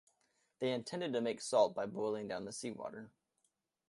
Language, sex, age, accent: English, male, under 19, United States English